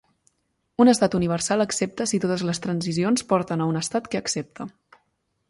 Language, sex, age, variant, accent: Catalan, female, 19-29, Central, central